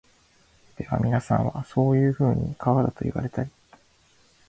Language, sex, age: Japanese, male, 19-29